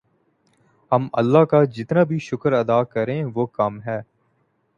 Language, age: Urdu, 19-29